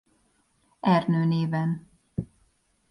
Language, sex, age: Hungarian, female, 40-49